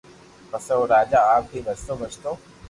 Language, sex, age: Loarki, female, under 19